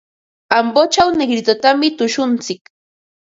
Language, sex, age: Ambo-Pasco Quechua, female, 30-39